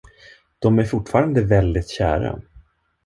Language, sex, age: Swedish, male, 40-49